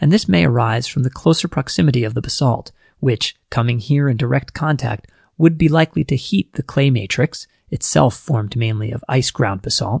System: none